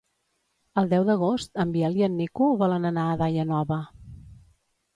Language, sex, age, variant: Catalan, female, 50-59, Central